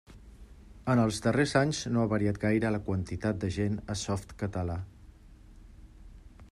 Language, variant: Catalan, Central